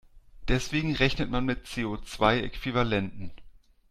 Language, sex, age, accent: German, male, 40-49, Deutschland Deutsch